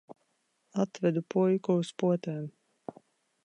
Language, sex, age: Latvian, female, 30-39